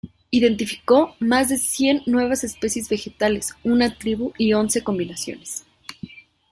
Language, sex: Spanish, female